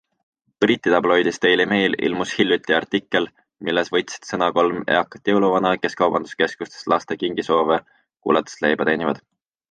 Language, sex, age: Estonian, male, 19-29